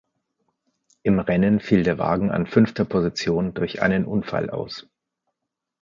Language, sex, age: German, male, 50-59